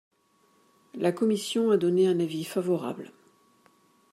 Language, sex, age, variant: French, female, 40-49, Français de métropole